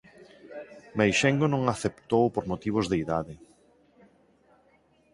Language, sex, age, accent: Galician, male, 50-59, Neofalante